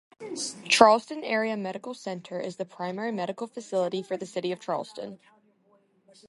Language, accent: English, United States English